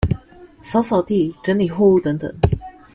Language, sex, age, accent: Chinese, male, 19-29, 出生地：臺北市